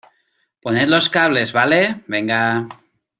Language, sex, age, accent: Spanish, male, 30-39, España: Norte peninsular (Asturias, Castilla y León, Cantabria, País Vasco, Navarra, Aragón, La Rioja, Guadalajara, Cuenca)